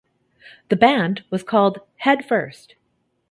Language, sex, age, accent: English, female, 30-39, Canadian English